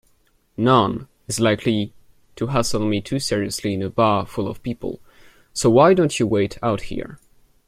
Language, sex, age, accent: English, male, 19-29, United States English